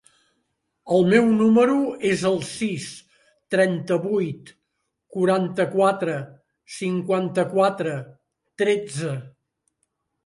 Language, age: Catalan, 70-79